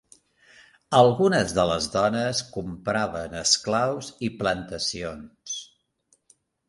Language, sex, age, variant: Catalan, male, 50-59, Central